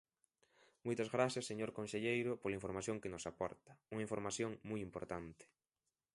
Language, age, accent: Galician, 19-29, Atlántico (seseo e gheada)